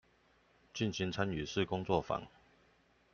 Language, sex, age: Chinese, male, 40-49